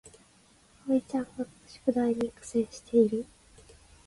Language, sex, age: Japanese, female, 19-29